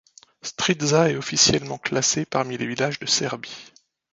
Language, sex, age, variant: French, male, 50-59, Français de métropole